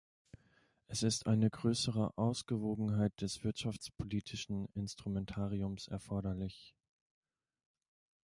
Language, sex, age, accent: German, male, 19-29, Deutschland Deutsch